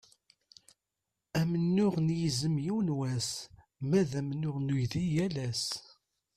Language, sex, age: Kabyle, male, 30-39